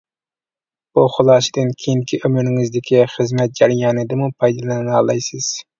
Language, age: Uyghur, 19-29